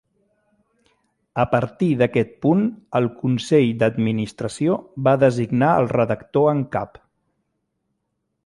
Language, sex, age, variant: Catalan, male, 40-49, Central